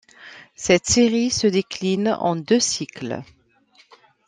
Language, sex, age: French, female, 40-49